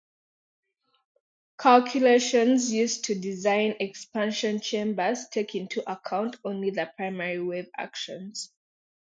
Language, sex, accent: English, female, Ugandan english